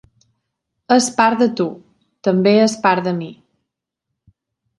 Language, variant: Catalan, Balear